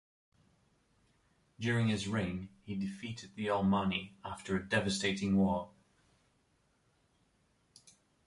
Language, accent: English, England English